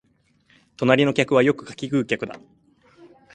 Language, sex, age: Japanese, male, 19-29